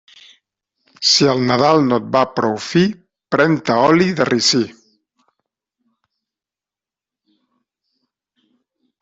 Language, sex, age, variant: Catalan, male, 40-49, Central